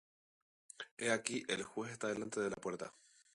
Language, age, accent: Spanish, 19-29, España: Islas Canarias; Rioplatense: Argentina, Uruguay, este de Bolivia, Paraguay